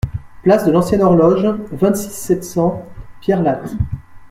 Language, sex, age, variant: French, male, 19-29, Français de métropole